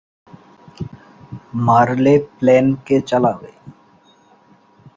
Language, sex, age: Bengali, male, 19-29